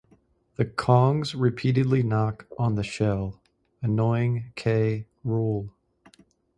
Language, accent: English, United States English